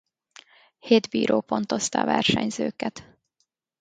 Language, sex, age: Hungarian, female, 19-29